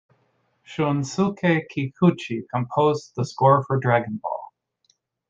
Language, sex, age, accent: English, male, 19-29, United States English